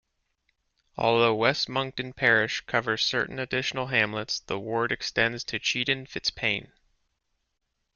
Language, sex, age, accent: English, male, 40-49, United States English